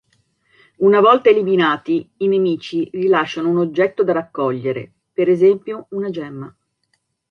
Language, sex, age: Italian, female, 40-49